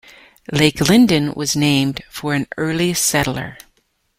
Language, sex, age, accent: English, female, 50-59, Canadian English